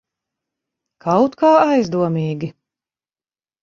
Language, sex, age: Latvian, female, 30-39